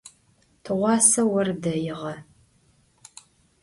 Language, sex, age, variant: Adyghe, female, 50-59, Адыгабзэ (Кирил, пстэумэ зэдыряе)